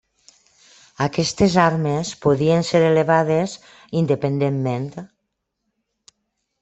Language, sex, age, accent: Catalan, female, 40-49, valencià